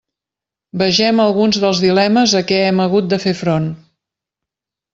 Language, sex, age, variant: Catalan, female, 50-59, Central